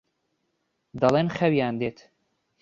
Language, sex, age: Central Kurdish, male, 19-29